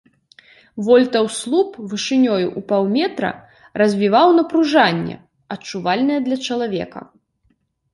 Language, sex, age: Belarusian, female, 19-29